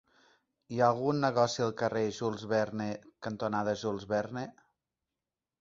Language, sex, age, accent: Catalan, male, 40-49, balear; central